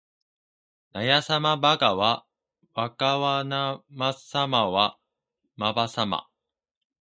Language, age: Japanese, 19-29